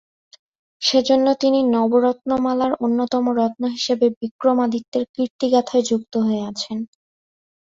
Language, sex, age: Bengali, female, 19-29